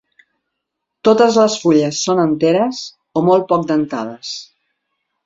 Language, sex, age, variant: Catalan, female, 40-49, Central